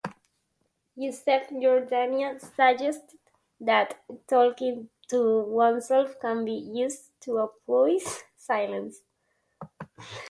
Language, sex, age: English, male, 19-29